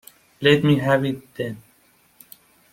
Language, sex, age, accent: English, male, 19-29, United States English